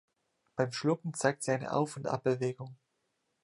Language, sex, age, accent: German, male, 19-29, Deutschland Deutsch